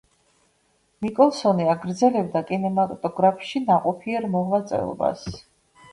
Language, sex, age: Georgian, female, 50-59